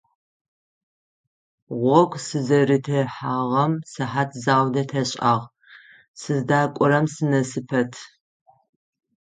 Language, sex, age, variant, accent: Adyghe, female, 50-59, Адыгабзэ (Кирил, пстэумэ зэдыряе), Кıэмгуй (Çemguy)